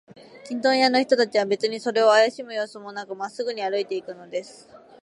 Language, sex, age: Japanese, female, 19-29